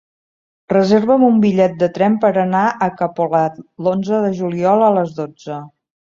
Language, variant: Catalan, Central